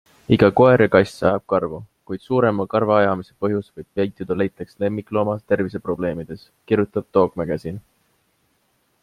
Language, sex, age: Estonian, male, 19-29